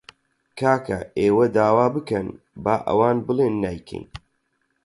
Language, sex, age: Central Kurdish, male, 30-39